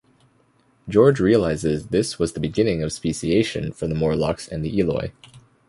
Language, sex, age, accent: English, male, 19-29, Canadian English